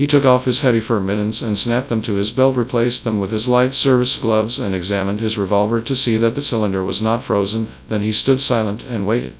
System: TTS, FastPitch